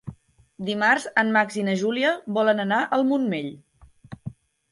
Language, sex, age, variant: Catalan, female, 19-29, Central